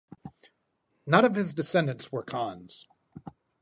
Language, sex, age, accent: English, male, 40-49, United States English